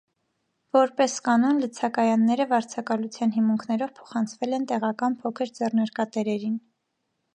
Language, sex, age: Armenian, female, 19-29